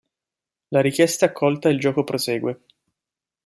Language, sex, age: Italian, male, 19-29